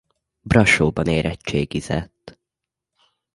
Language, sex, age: Hungarian, male, under 19